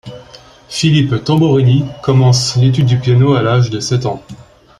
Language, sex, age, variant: French, male, 30-39, Français de métropole